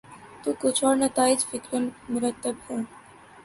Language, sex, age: Urdu, female, 19-29